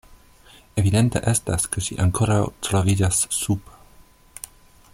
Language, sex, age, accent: Esperanto, male, 30-39, Internacia